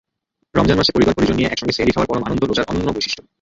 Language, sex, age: Bengali, male, 19-29